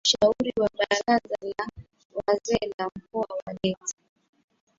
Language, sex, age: Swahili, female, 19-29